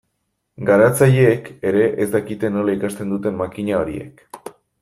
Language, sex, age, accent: Basque, male, 19-29, Erdialdekoa edo Nafarra (Gipuzkoa, Nafarroa)